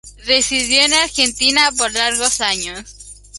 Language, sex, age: Spanish, male, under 19